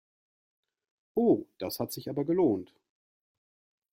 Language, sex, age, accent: German, male, 40-49, Deutschland Deutsch